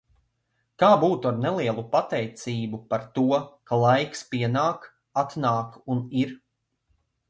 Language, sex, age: Latvian, male, 19-29